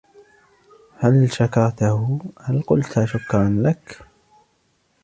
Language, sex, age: Arabic, male, 19-29